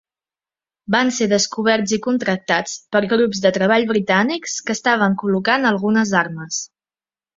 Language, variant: Catalan, Central